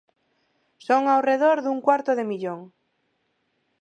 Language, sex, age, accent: Galician, female, 30-39, Neofalante